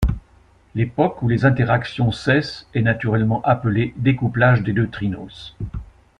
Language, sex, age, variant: French, male, 60-69, Français de métropole